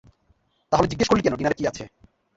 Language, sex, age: Bengali, male, 19-29